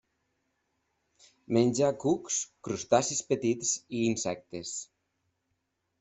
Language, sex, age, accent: Catalan, male, 30-39, valencià